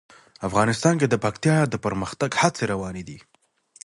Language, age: Pashto, 19-29